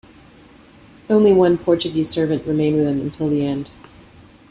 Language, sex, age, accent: English, female, 50-59, Canadian English